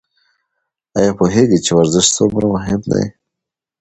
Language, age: Pashto, 19-29